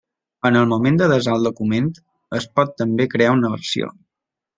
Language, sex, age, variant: Catalan, male, 19-29, Balear